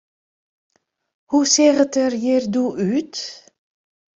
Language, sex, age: Western Frisian, female, 40-49